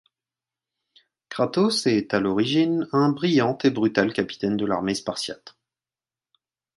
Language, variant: French, Français de métropole